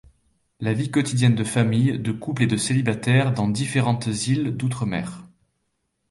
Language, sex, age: French, male, 30-39